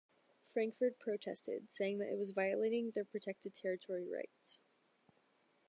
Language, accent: English, United States English